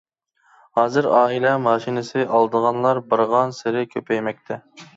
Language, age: Uyghur, 19-29